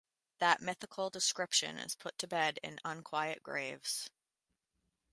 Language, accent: English, United States English